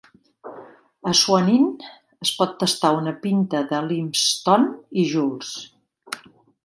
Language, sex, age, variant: Catalan, female, 60-69, Central